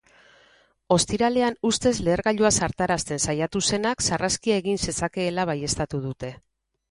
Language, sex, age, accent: Basque, female, 40-49, Mendebalekoa (Araba, Bizkaia, Gipuzkoako mendebaleko herri batzuk)